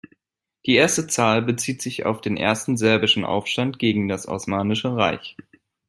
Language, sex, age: German, male, 19-29